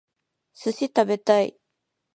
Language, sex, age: Japanese, female, 19-29